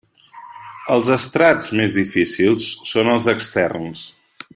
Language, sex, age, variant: Catalan, male, 30-39, Central